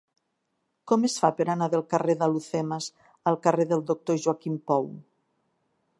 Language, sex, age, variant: Catalan, female, 60-69, Nord-Occidental